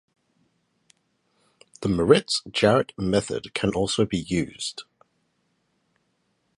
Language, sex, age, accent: English, male, 30-39, Australian English